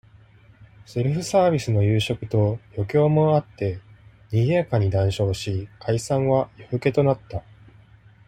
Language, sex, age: Japanese, male, 30-39